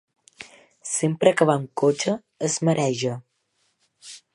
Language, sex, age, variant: Catalan, female, 19-29, Central